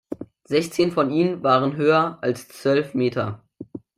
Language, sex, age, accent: German, male, under 19, Deutschland Deutsch